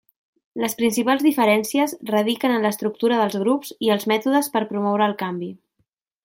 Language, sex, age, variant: Catalan, female, 19-29, Central